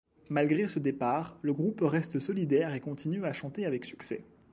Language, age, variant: French, 19-29, Français de métropole